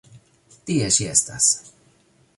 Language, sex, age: Esperanto, male, 40-49